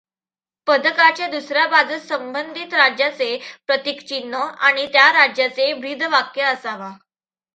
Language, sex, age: Marathi, female, under 19